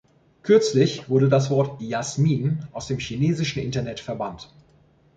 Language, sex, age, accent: German, male, 40-49, Deutschland Deutsch